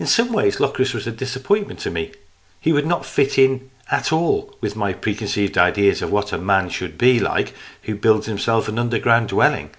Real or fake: real